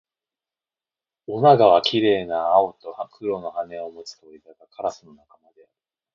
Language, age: Japanese, 30-39